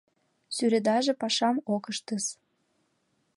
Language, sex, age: Mari, female, 19-29